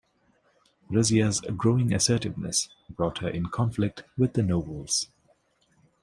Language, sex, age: English, male, 19-29